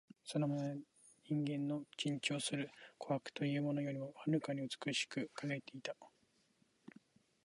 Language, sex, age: Japanese, male, 19-29